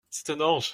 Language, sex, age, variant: French, male, under 19, Français de métropole